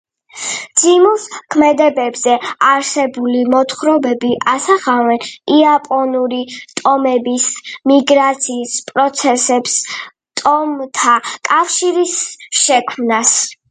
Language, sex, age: Georgian, female, under 19